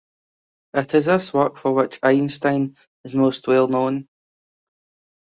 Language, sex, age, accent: English, male, 19-29, Scottish English